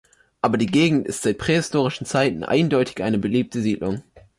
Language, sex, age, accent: German, male, under 19, Deutschland Deutsch